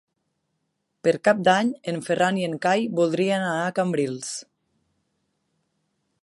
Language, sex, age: Catalan, female, 19-29